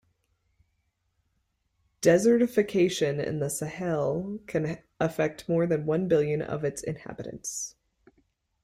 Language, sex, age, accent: English, female, 30-39, United States English